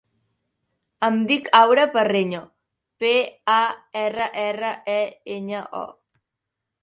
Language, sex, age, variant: Catalan, female, under 19, Central